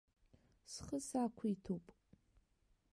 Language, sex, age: Abkhazian, female, under 19